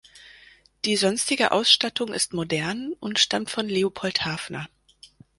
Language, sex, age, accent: German, female, 30-39, Deutschland Deutsch